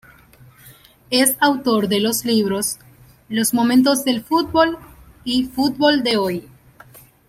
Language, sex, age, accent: Spanish, female, 19-29, Caribe: Cuba, Venezuela, Puerto Rico, República Dominicana, Panamá, Colombia caribeña, México caribeño, Costa del golfo de México